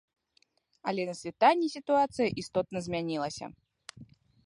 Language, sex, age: Belarusian, female, 30-39